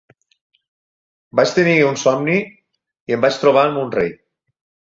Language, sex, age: Catalan, male, 50-59